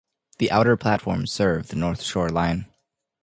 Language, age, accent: English, 19-29, United States English